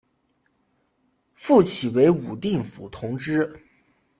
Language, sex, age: Chinese, male, 19-29